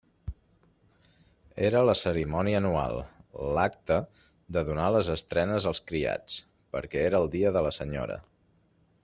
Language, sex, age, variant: Catalan, male, 30-39, Central